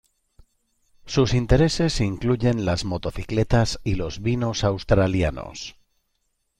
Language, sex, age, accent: Spanish, male, 50-59, España: Centro-Sur peninsular (Madrid, Toledo, Castilla-La Mancha)